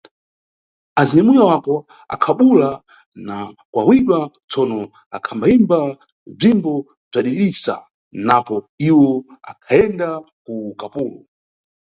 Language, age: Nyungwe, 30-39